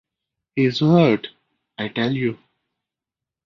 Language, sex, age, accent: English, male, 19-29, India and South Asia (India, Pakistan, Sri Lanka)